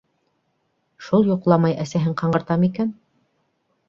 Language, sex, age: Bashkir, female, 30-39